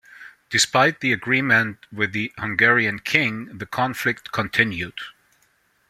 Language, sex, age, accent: English, male, 40-49, United States English